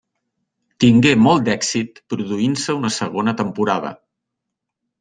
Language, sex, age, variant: Catalan, male, 50-59, Central